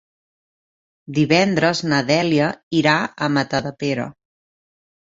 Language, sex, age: Catalan, female, 30-39